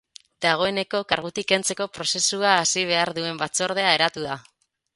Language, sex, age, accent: Basque, female, 30-39, Mendebalekoa (Araba, Bizkaia, Gipuzkoako mendebaleko herri batzuk)